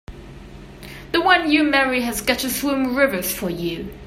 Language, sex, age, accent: English, female, 19-29, England English